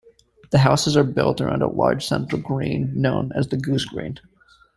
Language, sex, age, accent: English, male, 30-39, United States English